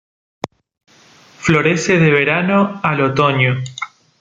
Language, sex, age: Spanish, male, 30-39